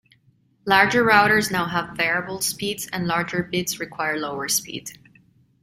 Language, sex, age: English, female, 30-39